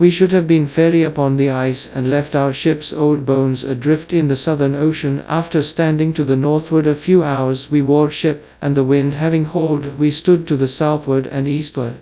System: TTS, FastPitch